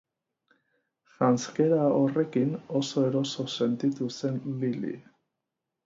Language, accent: Basque, Erdialdekoa edo Nafarra (Gipuzkoa, Nafarroa)